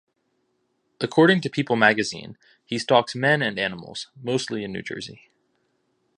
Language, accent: English, United States English